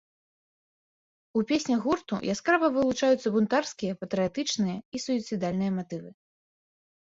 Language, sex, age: Belarusian, female, 19-29